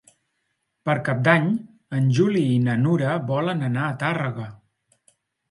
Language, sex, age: Catalan, male, 40-49